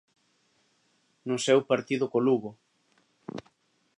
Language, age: Galician, 40-49